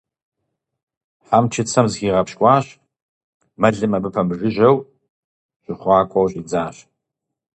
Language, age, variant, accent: Kabardian, 40-49, Адыгэбзэ (Къэбэрдей, Кирил, псоми зэдай), Джылэхъстэней (Gilahsteney)